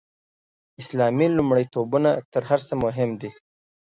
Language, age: Pashto, 19-29